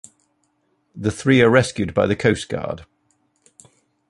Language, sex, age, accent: English, male, 40-49, England English